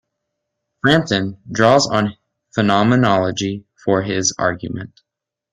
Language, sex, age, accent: English, male, 19-29, United States English